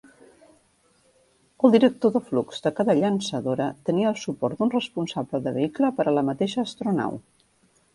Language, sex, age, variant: Catalan, female, 40-49, Central